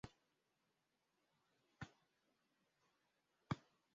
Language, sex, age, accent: Basque, female, 70-79, Mendebalekoa (Araba, Bizkaia, Gipuzkoako mendebaleko herri batzuk)